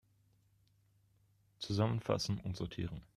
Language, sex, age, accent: German, male, 19-29, Deutschland Deutsch